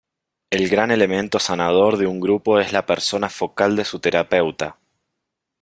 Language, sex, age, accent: Spanish, male, 30-39, Rioplatense: Argentina, Uruguay, este de Bolivia, Paraguay